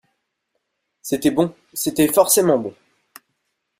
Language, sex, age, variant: French, male, 19-29, Français de métropole